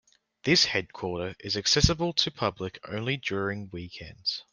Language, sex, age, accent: English, male, 19-29, Australian English